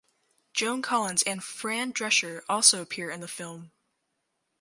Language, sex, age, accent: English, female, under 19, United States English